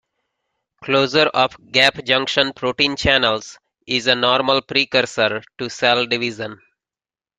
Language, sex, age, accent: English, male, 40-49, United States English